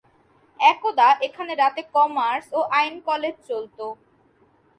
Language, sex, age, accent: Bengali, female, 19-29, শুদ্ধ বাংলা